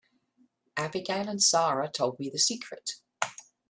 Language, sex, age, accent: English, female, 50-59, England English